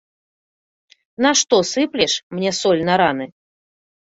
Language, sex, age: Belarusian, female, 30-39